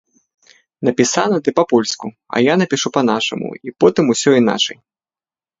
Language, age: Belarusian, 40-49